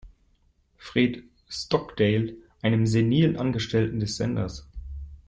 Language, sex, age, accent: German, male, 19-29, Deutschland Deutsch